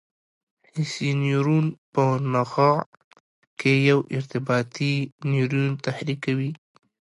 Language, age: Pashto, 19-29